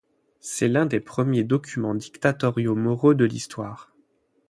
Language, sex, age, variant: French, male, 19-29, Français de métropole